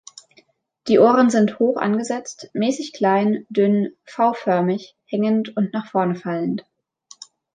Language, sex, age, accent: German, female, 19-29, Deutschland Deutsch